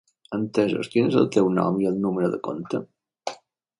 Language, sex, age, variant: Catalan, male, 50-59, Balear